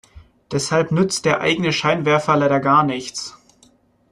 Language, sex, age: German, male, 19-29